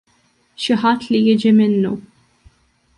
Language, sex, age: Maltese, female, 19-29